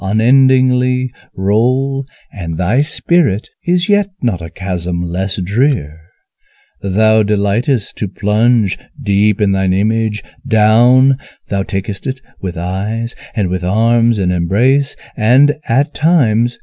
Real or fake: real